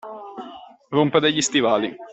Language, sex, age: Italian, male, 19-29